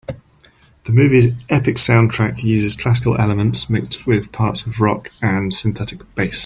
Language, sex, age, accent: English, male, 40-49, England English